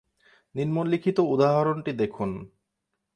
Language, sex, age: Bengali, male, 19-29